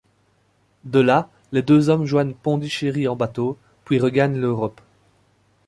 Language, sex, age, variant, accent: French, male, 19-29, Français d'Europe, Français de Belgique